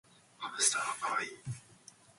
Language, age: Japanese, 19-29